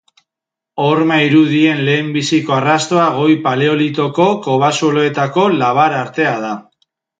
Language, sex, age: Basque, male, 40-49